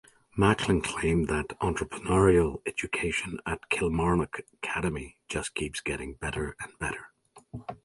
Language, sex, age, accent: English, male, 40-49, United States English